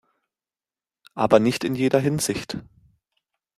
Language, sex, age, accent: German, male, 19-29, Deutschland Deutsch